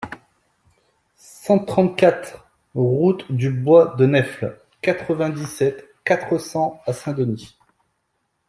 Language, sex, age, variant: French, male, 30-39, Français de métropole